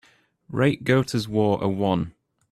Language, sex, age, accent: English, male, 19-29, England English